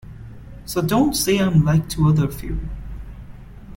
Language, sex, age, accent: English, male, 19-29, India and South Asia (India, Pakistan, Sri Lanka)